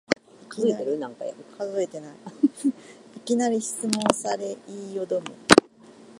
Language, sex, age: Japanese, female, 50-59